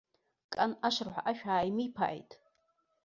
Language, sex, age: Abkhazian, female, 30-39